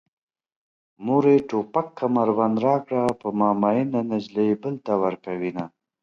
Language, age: Pashto, 30-39